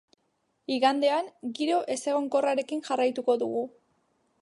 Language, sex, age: Basque, female, 19-29